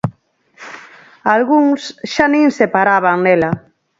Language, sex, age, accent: Galician, female, 50-59, Normativo (estándar)